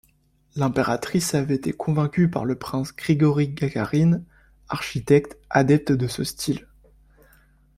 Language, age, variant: French, 19-29, Français de métropole